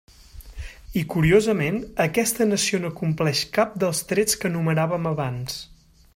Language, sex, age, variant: Catalan, male, 30-39, Central